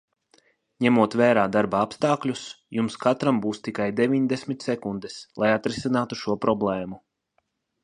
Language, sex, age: Latvian, male, 30-39